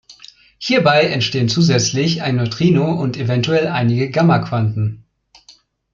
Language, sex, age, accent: German, male, 19-29, Deutschland Deutsch